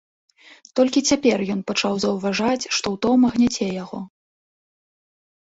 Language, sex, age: Belarusian, female, 19-29